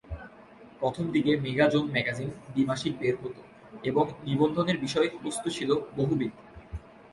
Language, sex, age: Bengali, male, 19-29